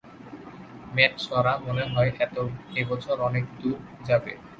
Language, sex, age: Bengali, male, 19-29